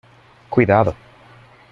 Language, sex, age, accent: Spanish, male, 30-39, Caribe: Cuba, Venezuela, Puerto Rico, República Dominicana, Panamá, Colombia caribeña, México caribeño, Costa del golfo de México